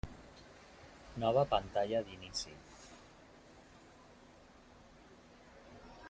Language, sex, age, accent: Catalan, male, 40-49, valencià